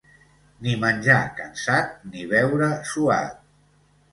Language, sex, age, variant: Catalan, male, 60-69, Central